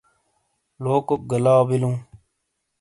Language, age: Shina, 30-39